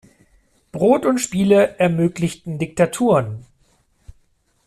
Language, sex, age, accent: German, male, 40-49, Deutschland Deutsch